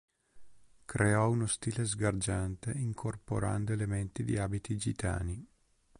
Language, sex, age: Italian, male, 30-39